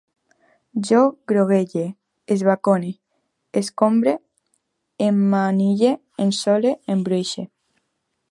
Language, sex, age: Catalan, female, under 19